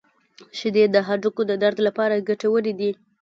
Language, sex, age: Pashto, female, 19-29